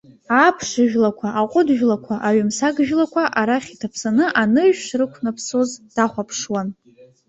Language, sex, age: Abkhazian, female, under 19